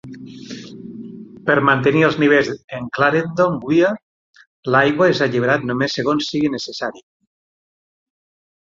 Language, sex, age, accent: Catalan, male, 40-49, central; nord-occidental